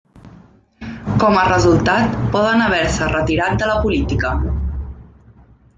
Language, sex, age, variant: Catalan, female, 19-29, Central